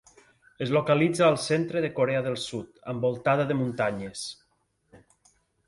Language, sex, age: Catalan, male, 40-49